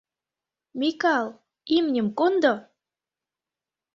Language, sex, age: Mari, female, under 19